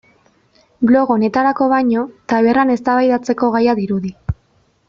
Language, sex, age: Basque, female, 19-29